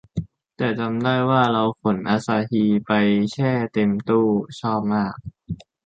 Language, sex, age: Thai, male, under 19